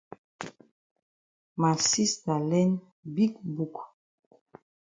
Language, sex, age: Cameroon Pidgin, female, 40-49